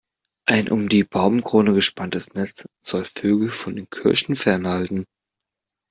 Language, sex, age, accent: German, male, under 19, Deutschland Deutsch